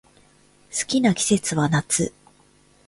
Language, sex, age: Japanese, female, 19-29